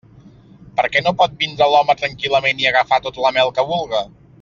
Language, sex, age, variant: Catalan, male, 30-39, Central